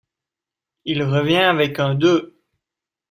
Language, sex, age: French, male, 19-29